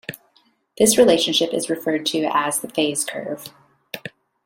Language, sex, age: English, female, 19-29